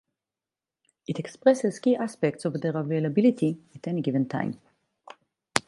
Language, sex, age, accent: English, female, 40-49, Israeli